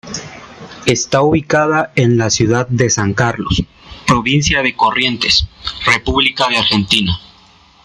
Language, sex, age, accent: Spanish, male, 19-29, América central